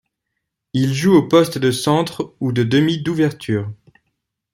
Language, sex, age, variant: French, male, 40-49, Français de métropole